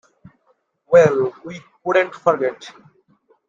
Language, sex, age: English, male, 19-29